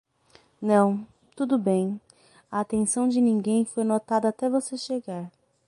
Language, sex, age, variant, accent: Portuguese, female, 30-39, Portuguese (Brasil), Paulista